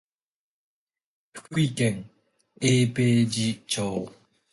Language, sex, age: Japanese, male, 19-29